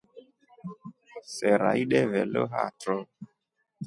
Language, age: Rombo, 19-29